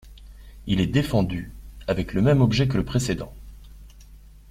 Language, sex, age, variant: French, male, 30-39, Français de métropole